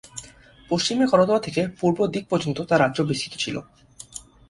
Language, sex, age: Bengali, male, under 19